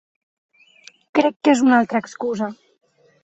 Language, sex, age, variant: Catalan, female, 19-29, Central